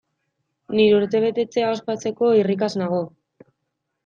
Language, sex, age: Basque, female, 19-29